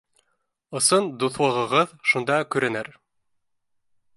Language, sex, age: Bashkir, male, 19-29